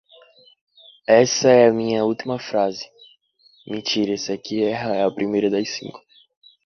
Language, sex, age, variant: Portuguese, male, under 19, Portuguese (Brasil)